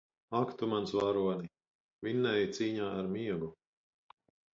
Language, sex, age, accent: Latvian, male, 50-59, Vidus dialekts